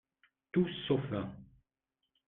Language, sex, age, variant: French, male, 50-59, Français de métropole